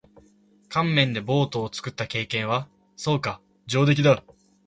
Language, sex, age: Japanese, male, 19-29